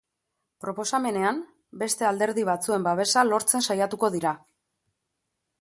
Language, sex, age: Basque, female, 40-49